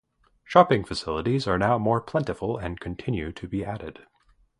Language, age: English, 30-39